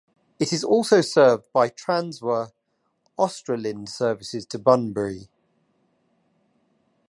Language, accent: English, England English